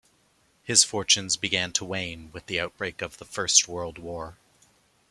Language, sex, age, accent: English, male, 30-39, Canadian English